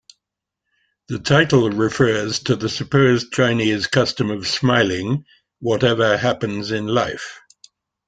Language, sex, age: English, male, 80-89